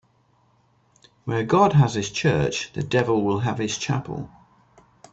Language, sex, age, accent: English, male, 60-69, England English